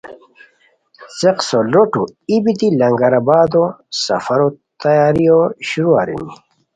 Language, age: Khowar, 30-39